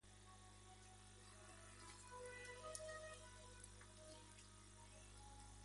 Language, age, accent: Spanish, 40-49, España: Centro-Sur peninsular (Madrid, Toledo, Castilla-La Mancha)